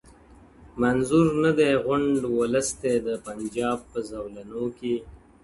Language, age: Pashto, 19-29